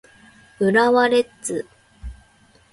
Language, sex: Japanese, female